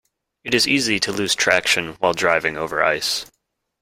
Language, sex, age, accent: English, male, 19-29, United States English